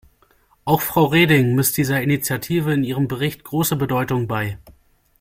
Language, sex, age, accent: German, male, 19-29, Deutschland Deutsch